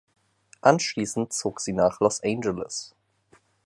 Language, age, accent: German, 19-29, Deutschland Deutsch